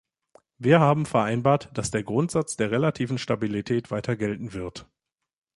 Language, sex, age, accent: German, male, 19-29, Deutschland Deutsch